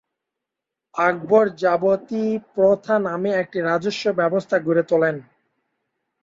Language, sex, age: Bengali, male, 19-29